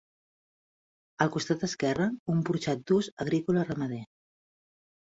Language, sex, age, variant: Catalan, female, 40-49, Central